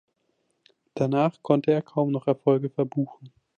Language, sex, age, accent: German, male, 19-29, Deutschland Deutsch